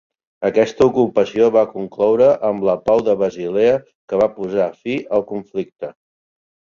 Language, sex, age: Catalan, male, 30-39